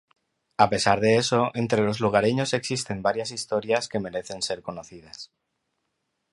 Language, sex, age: Spanish, male, 40-49